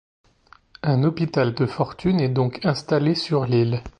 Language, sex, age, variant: French, male, 30-39, Français de métropole